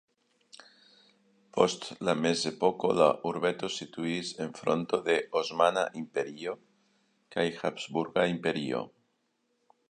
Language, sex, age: Esperanto, male, 60-69